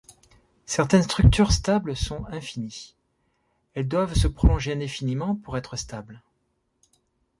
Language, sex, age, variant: French, male, 30-39, Français de métropole